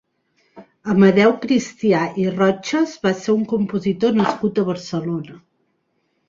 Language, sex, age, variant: Catalan, female, 30-39, Central